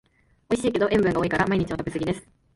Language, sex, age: Japanese, female, 19-29